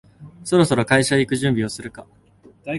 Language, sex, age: Japanese, male, 19-29